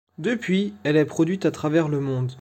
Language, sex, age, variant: French, male, under 19, Français de métropole